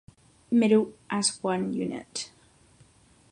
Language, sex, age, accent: English, female, 19-29, United States English; England English